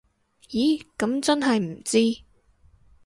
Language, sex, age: Cantonese, female, 19-29